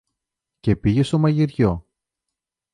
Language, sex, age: Greek, male, 40-49